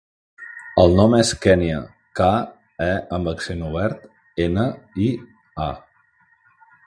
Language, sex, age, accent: Catalan, male, 40-49, Empordanès